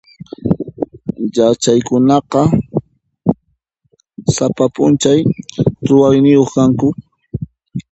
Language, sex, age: Puno Quechua, male, 30-39